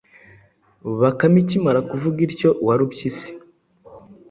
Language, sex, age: Kinyarwanda, male, 19-29